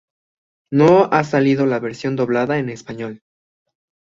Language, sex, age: Spanish, male, 19-29